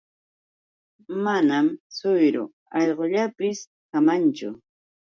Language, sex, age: Yauyos Quechua, female, 60-69